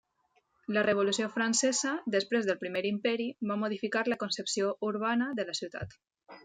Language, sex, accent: Catalan, female, valencià